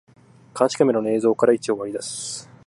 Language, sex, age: Japanese, male, under 19